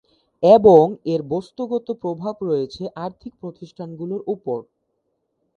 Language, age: Bengali, 19-29